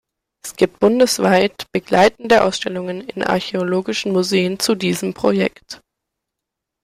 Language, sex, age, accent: German, male, under 19, Deutschland Deutsch